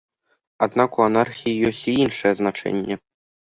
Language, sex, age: Belarusian, male, under 19